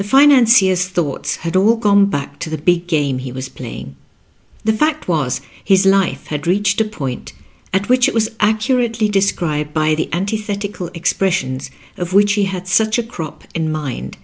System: none